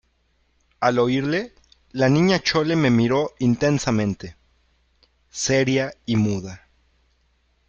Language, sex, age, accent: Spanish, male, 30-39, México